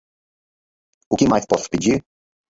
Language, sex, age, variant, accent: Portuguese, male, 50-59, Portuguese (Brasil), Paulista